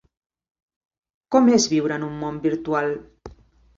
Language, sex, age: Catalan, female, 50-59